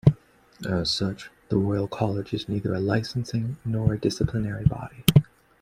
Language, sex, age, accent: English, male, 30-39, United States English